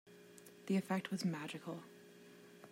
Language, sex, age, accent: English, female, 30-39, United States English